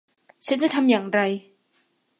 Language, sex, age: Thai, female, 19-29